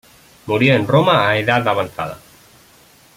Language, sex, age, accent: Spanish, male, 19-29, España: Centro-Sur peninsular (Madrid, Toledo, Castilla-La Mancha)